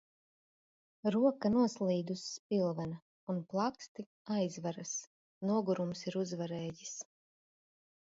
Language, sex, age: Latvian, female, 40-49